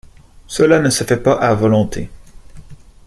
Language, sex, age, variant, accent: French, male, 19-29, Français d'Amérique du Nord, Français du Canada